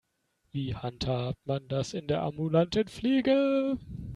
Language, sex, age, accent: German, male, 19-29, Deutschland Deutsch